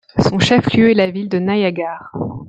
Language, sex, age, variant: French, female, 30-39, Français de métropole